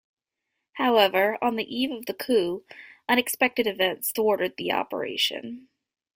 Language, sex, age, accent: English, female, 19-29, United States English